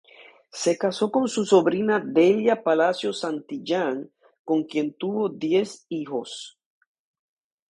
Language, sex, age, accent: Spanish, female, 50-59, Caribe: Cuba, Venezuela, Puerto Rico, República Dominicana, Panamá, Colombia caribeña, México caribeño, Costa del golfo de México